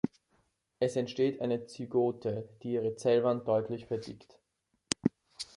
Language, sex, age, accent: German, male, 19-29, Österreichisches Deutsch